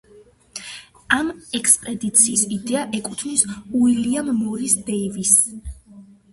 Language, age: Georgian, 30-39